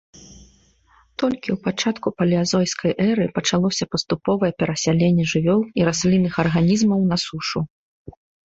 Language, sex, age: Belarusian, female, 19-29